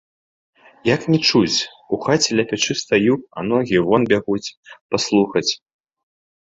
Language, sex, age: Belarusian, male, 19-29